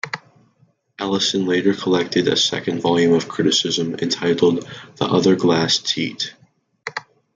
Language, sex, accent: English, male, United States English